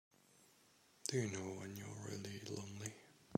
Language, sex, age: English, male, 30-39